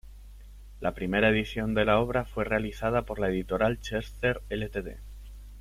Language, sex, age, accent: Spanish, male, 19-29, España: Sur peninsular (Andalucia, Extremadura, Murcia)